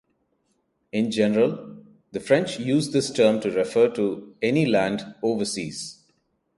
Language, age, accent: English, 30-39, India and South Asia (India, Pakistan, Sri Lanka)